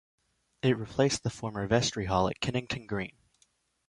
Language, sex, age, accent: English, male, 19-29, United States English